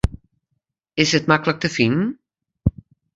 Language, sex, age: Western Frisian, female, 50-59